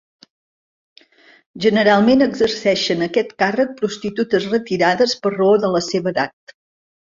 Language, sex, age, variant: Catalan, female, 50-59, Central